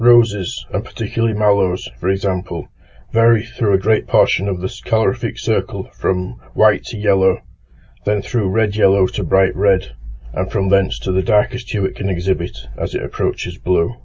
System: none